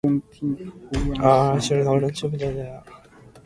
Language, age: English, 19-29